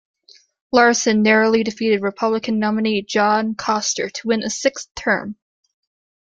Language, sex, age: English, female, 30-39